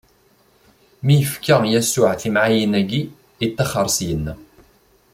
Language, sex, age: Kabyle, male, 30-39